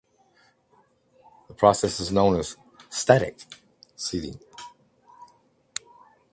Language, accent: English, Canadian English